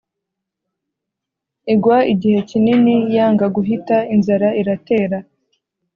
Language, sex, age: Kinyarwanda, male, 19-29